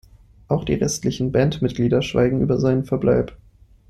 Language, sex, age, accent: German, male, 19-29, Deutschland Deutsch